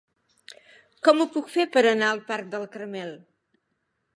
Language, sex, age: Catalan, female, 70-79